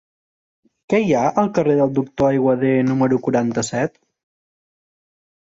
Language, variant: Catalan, Central